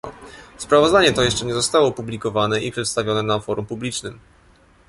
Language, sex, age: Polish, male, 19-29